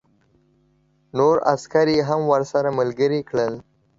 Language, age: Pashto, 19-29